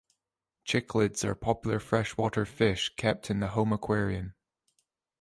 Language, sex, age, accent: English, male, 19-29, Scottish English